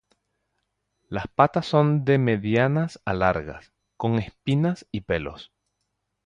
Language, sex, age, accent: Spanish, male, 40-49, Caribe: Cuba, Venezuela, Puerto Rico, República Dominicana, Panamá, Colombia caribeña, México caribeño, Costa del golfo de México